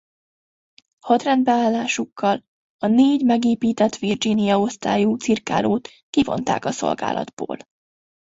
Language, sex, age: Hungarian, female, 19-29